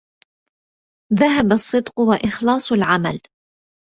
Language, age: Arabic, 30-39